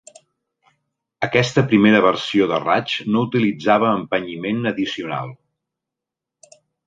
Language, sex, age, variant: Catalan, male, 40-49, Central